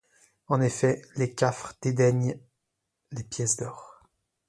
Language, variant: French, Français de métropole